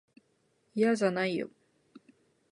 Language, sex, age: Japanese, female, 19-29